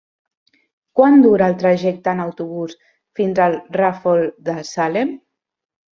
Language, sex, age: Catalan, female, 30-39